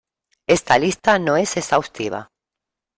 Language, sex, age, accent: Spanish, female, 50-59, España: Sur peninsular (Andalucia, Extremadura, Murcia)